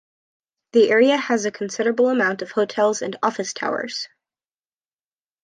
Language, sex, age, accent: English, female, 19-29, United States English